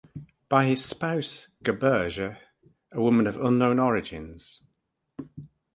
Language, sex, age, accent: English, male, 60-69, England English